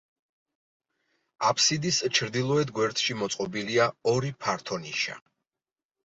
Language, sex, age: Georgian, male, 40-49